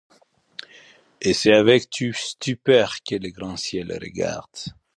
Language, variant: French, Français d'Afrique subsaharienne et des îles africaines